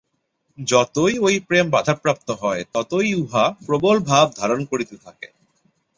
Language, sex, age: Bengali, male, 19-29